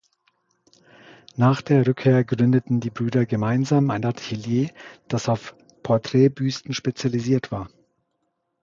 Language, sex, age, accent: German, male, 40-49, Deutschland Deutsch